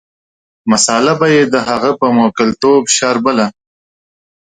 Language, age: Pashto, 30-39